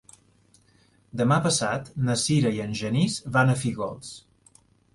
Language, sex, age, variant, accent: Catalan, male, 30-39, Balear, mallorquí